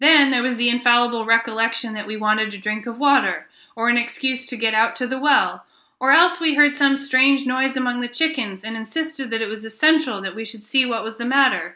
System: none